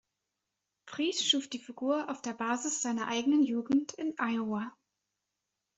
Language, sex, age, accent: German, female, 19-29, Deutschland Deutsch